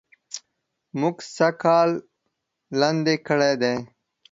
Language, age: Pashto, 19-29